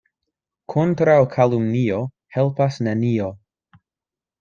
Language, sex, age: Esperanto, male, 19-29